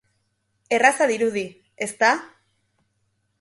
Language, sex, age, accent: Basque, female, 19-29, Erdialdekoa edo Nafarra (Gipuzkoa, Nafarroa)